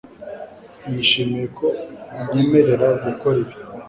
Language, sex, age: Kinyarwanda, male, 19-29